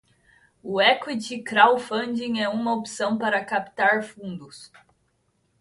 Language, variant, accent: Portuguese, Portuguese (Brasil), Paulista